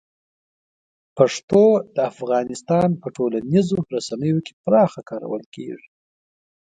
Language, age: Pashto, 19-29